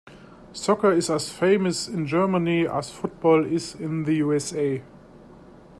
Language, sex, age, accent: English, male, 30-39, United States English